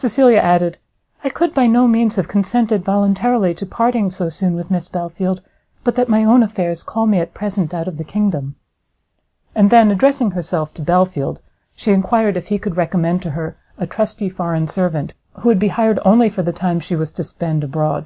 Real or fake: real